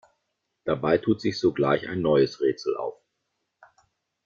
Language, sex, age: German, male, 40-49